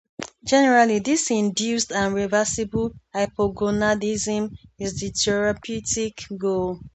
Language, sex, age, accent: English, female, 19-29, England English